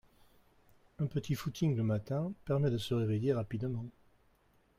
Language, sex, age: French, male, 60-69